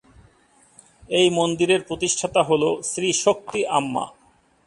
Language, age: Bengali, 40-49